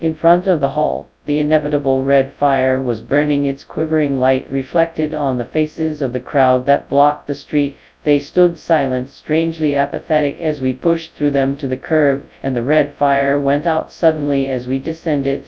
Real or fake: fake